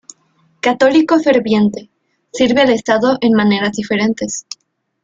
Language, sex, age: Spanish, female, 19-29